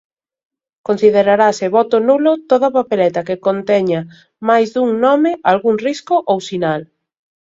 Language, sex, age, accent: Galician, female, 30-39, Central (gheada)